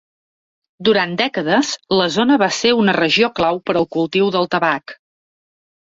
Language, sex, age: Catalan, female, 40-49